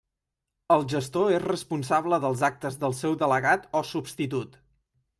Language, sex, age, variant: Catalan, male, 19-29, Central